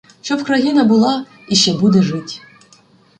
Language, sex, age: Ukrainian, female, 19-29